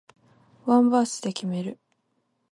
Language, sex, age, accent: Japanese, female, 19-29, 関西弁